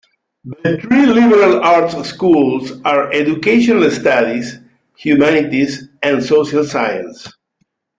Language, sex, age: English, male, 60-69